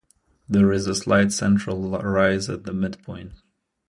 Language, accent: English, Canadian English